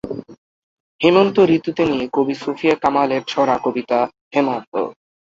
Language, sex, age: Bengali, male, under 19